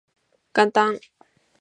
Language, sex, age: Japanese, female, under 19